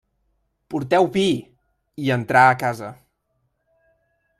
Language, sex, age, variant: Catalan, male, 19-29, Central